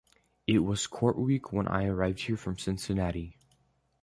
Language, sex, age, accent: English, male, under 19, United States English